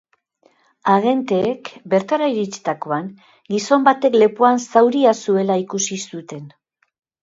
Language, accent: Basque, Mendebalekoa (Araba, Bizkaia, Gipuzkoako mendebaleko herri batzuk)